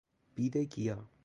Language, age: Persian, 19-29